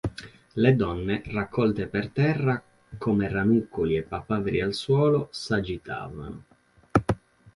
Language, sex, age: Italian, male, 19-29